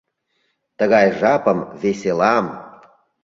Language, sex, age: Mari, male, 40-49